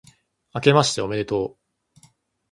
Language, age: Japanese, 19-29